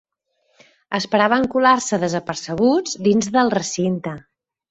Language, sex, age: Catalan, female, 40-49